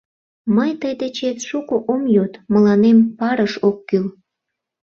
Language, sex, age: Mari, female, 19-29